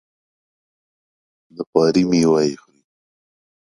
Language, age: Pashto, 19-29